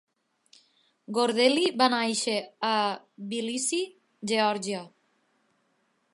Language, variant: Catalan, Nord-Occidental